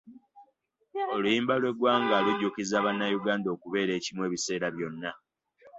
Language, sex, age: Ganda, male, 19-29